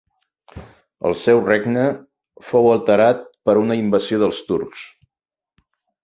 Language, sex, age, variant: Catalan, male, 60-69, Central